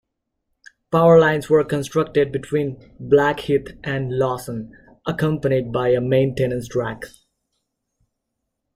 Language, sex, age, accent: English, male, 19-29, United States English